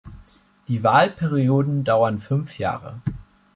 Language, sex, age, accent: German, male, 19-29, Deutschland Deutsch